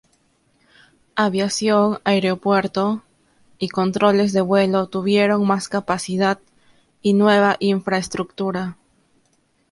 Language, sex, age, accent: Spanish, female, 19-29, Andino-Pacífico: Colombia, Perú, Ecuador, oeste de Bolivia y Venezuela andina